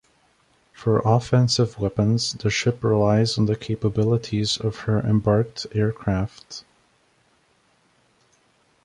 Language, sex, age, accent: English, male, 19-29, United States English